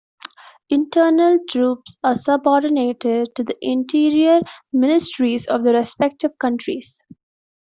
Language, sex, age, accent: English, female, 19-29, India and South Asia (India, Pakistan, Sri Lanka)